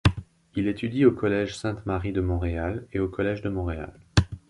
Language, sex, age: French, male, 40-49